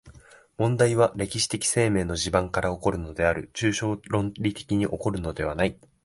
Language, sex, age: Japanese, male, 19-29